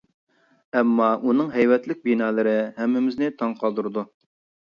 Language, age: Uyghur, 30-39